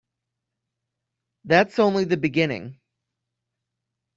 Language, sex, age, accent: English, male, 19-29, United States English